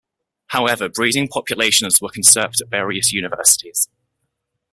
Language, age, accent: English, 19-29, England English